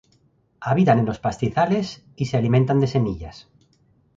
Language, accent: Spanish, España: Centro-Sur peninsular (Madrid, Toledo, Castilla-La Mancha)